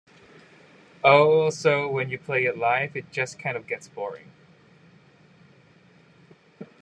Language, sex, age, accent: English, male, 30-39, Hong Kong English